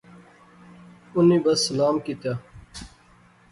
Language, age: Pahari-Potwari, 30-39